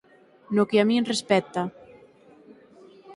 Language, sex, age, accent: Galician, female, 19-29, Atlántico (seseo e gheada)